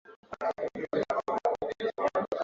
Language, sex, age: Swahili, male, 19-29